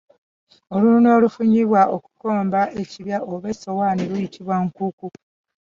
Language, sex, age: Ganda, female, 50-59